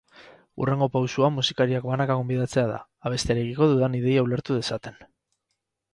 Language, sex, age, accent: Basque, male, 30-39, Mendebalekoa (Araba, Bizkaia, Gipuzkoako mendebaleko herri batzuk)